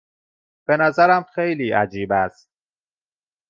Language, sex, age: Persian, male, 40-49